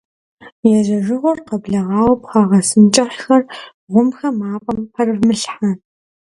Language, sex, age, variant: Kabardian, female, under 19, Адыгэбзэ (Къэбэрдей, Кирил, псоми зэдай)